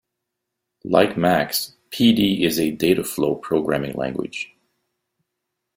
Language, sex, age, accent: English, male, 40-49, Canadian English